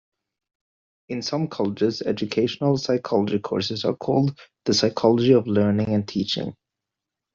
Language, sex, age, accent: English, male, 19-29, United States English